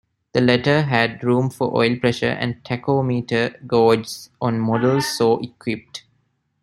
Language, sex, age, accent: English, male, 19-29, India and South Asia (India, Pakistan, Sri Lanka)